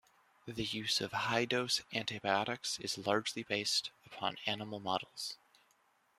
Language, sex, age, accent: English, male, 19-29, United States English